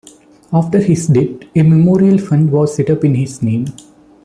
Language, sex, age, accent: English, male, 19-29, India and South Asia (India, Pakistan, Sri Lanka)